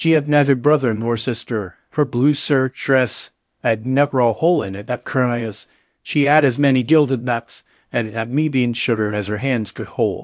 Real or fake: fake